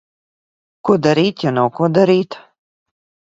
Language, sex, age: Latvian, female, 50-59